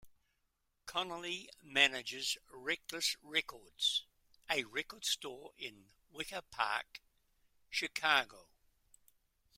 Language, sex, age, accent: English, male, 80-89, New Zealand English